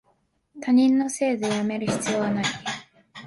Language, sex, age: Japanese, female, 19-29